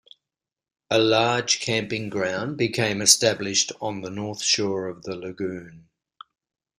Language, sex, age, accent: English, male, 60-69, Australian English